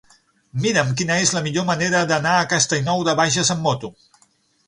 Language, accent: Catalan, central; septentrional